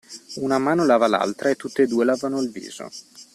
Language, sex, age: Italian, male, 19-29